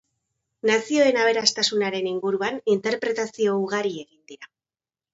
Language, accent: Basque, Erdialdekoa edo Nafarra (Gipuzkoa, Nafarroa)